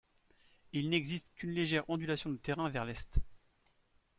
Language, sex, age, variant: French, male, 40-49, Français de métropole